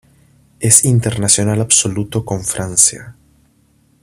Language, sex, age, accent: Spanish, male, 30-39, Andino-Pacífico: Colombia, Perú, Ecuador, oeste de Bolivia y Venezuela andina